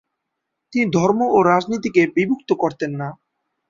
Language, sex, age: Bengali, male, 19-29